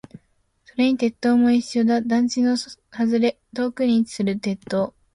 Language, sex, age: Japanese, female, under 19